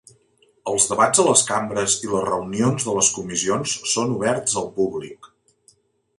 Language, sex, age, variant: Catalan, male, 40-49, Central